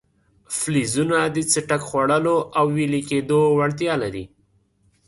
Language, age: Pashto, 19-29